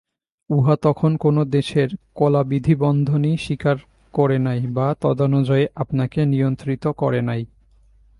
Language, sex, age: Bengali, male, 19-29